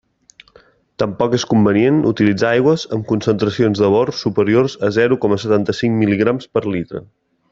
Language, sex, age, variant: Catalan, male, 19-29, Central